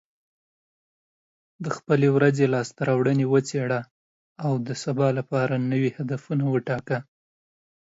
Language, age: Pashto, 19-29